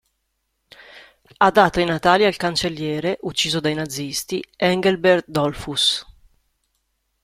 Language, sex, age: Italian, female, 30-39